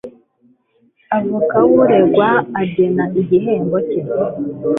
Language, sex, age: Kinyarwanda, female, 19-29